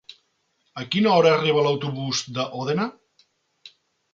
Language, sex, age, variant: Catalan, male, 40-49, Central